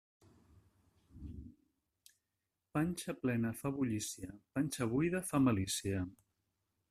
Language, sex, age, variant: Catalan, male, 50-59, Nord-Occidental